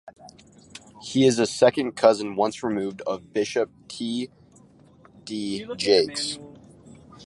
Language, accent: English, United States English